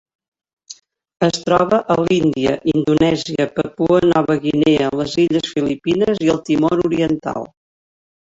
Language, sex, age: Catalan, female, 60-69